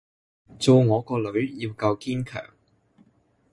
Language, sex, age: Cantonese, male, 19-29